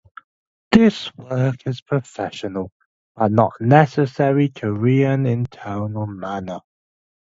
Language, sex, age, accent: English, male, 19-29, England English